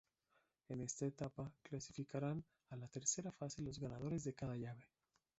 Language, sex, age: Spanish, male, 19-29